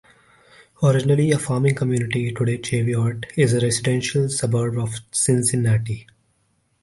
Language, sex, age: English, male, 19-29